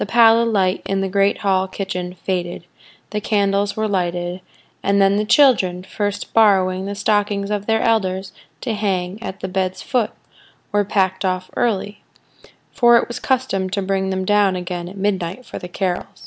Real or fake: real